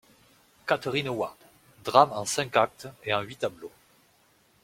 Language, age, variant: French, 30-39, Français de métropole